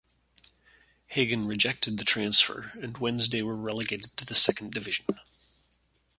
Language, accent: English, Canadian English